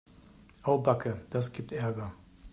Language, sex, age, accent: German, male, 50-59, Deutschland Deutsch